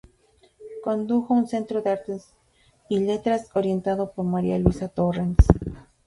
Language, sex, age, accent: Spanish, female, 40-49, México